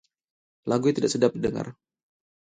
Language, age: Indonesian, 19-29